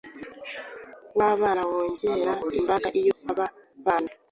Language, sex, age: Kinyarwanda, female, 19-29